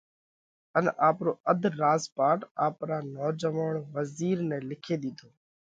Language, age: Parkari Koli, 19-29